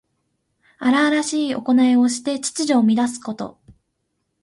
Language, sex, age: Japanese, female, 19-29